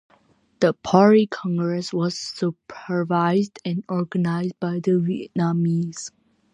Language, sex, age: English, female, under 19